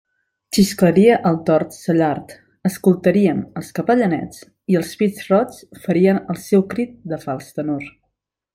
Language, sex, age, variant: Catalan, female, 19-29, Nord-Occidental